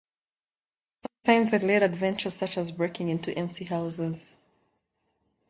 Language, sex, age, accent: English, female, 30-39, England English